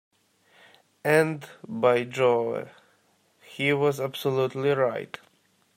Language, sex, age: English, male, 19-29